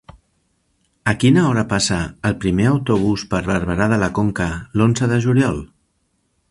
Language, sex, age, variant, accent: Catalan, male, 50-59, Central, Barcelonès